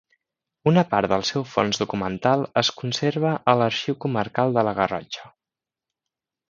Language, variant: Catalan, Central